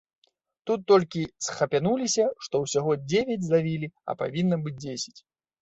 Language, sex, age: Belarusian, male, 30-39